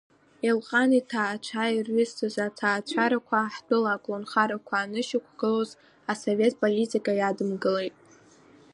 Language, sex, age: Abkhazian, female, under 19